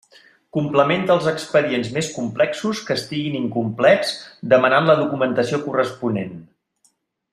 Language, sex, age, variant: Catalan, male, 50-59, Central